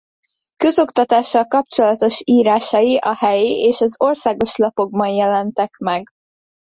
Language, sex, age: Hungarian, female, under 19